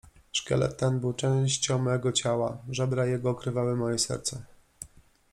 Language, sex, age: Polish, male, 40-49